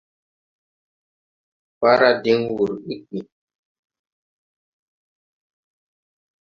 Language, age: Tupuri, 19-29